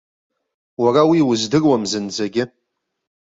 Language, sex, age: Abkhazian, male, 40-49